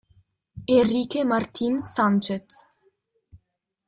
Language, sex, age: Italian, female, 19-29